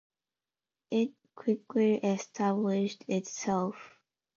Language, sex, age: English, female, 19-29